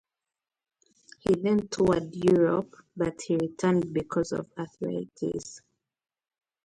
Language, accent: English, Southern African (South Africa, Zimbabwe, Namibia)